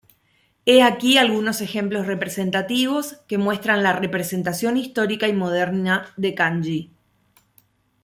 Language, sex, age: Spanish, female, 40-49